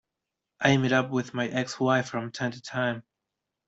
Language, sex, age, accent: English, male, 19-29, United States English